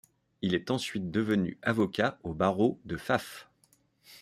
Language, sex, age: French, male, 30-39